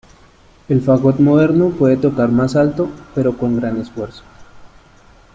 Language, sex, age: Spanish, male, 30-39